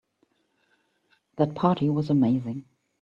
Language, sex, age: English, female, 50-59